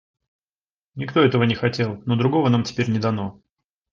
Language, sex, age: Russian, male, 30-39